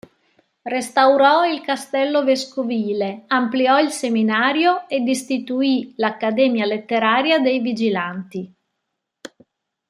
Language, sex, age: Italian, female, 40-49